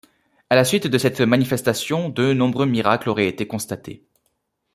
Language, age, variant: French, 19-29, Français de métropole